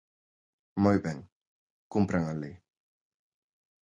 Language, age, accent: Galician, 30-39, Normativo (estándar)